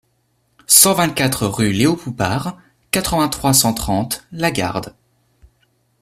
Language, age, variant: French, 19-29, Français de métropole